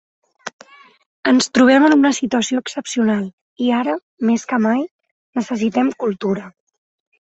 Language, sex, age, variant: Catalan, female, 19-29, Central